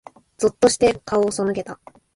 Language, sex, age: Japanese, female, 19-29